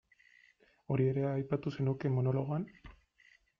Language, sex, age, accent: Basque, male, 19-29, Erdialdekoa edo Nafarra (Gipuzkoa, Nafarroa)